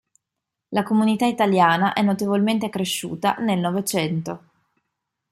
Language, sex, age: Italian, female, 30-39